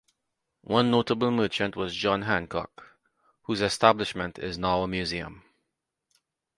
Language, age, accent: English, 30-39, West Indies and Bermuda (Bahamas, Bermuda, Jamaica, Trinidad)